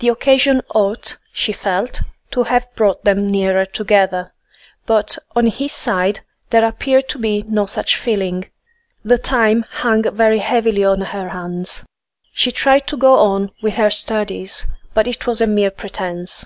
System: none